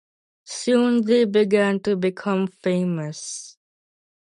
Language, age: English, under 19